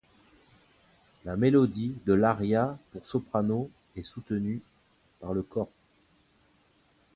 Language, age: French, 30-39